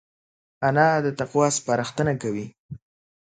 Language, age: Pashto, under 19